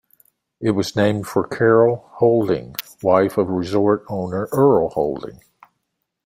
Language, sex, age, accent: English, male, 60-69, United States English